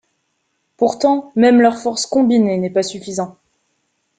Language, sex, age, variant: French, female, 19-29, Français de métropole